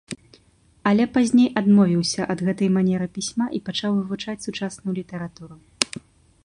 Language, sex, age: Belarusian, female, 19-29